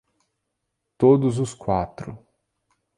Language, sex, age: Portuguese, male, 30-39